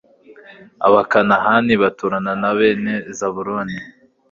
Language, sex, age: Kinyarwanda, male, 19-29